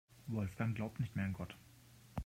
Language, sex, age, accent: German, male, 30-39, Deutschland Deutsch